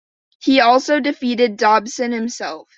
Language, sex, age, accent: English, female, under 19, United States English